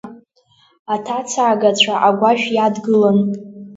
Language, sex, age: Abkhazian, female, under 19